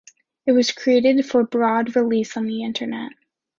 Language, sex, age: English, female, 19-29